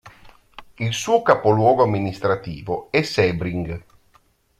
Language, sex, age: Italian, male, 30-39